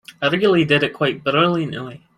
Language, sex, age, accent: English, male, 19-29, Scottish English